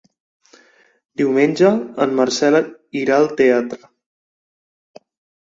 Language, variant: Catalan, Central